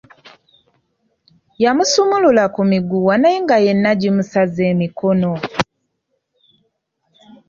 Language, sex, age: Ganda, female, 30-39